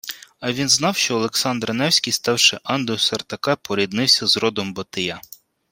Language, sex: Ukrainian, male